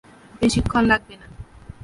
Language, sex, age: Bengali, female, 19-29